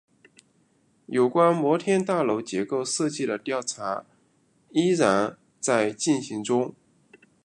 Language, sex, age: Chinese, male, 30-39